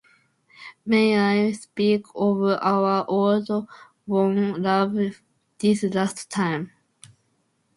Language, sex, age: English, female, under 19